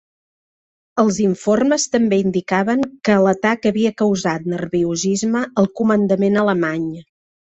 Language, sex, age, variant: Catalan, female, 50-59, Central